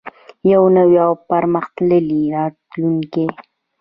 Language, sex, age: Pashto, female, 19-29